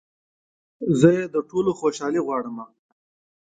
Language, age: Pashto, 19-29